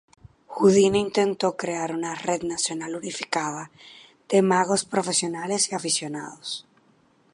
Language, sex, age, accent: Spanish, female, 30-39, Caribe: Cuba, Venezuela, Puerto Rico, República Dominicana, Panamá, Colombia caribeña, México caribeño, Costa del golfo de México